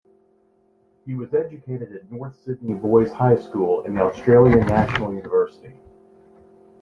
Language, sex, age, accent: English, male, 40-49, United States English